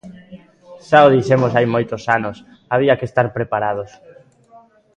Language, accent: Galician, Atlántico (seseo e gheada)